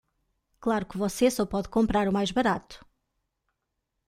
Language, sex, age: Portuguese, female, 30-39